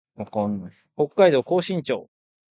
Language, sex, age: Japanese, male, 19-29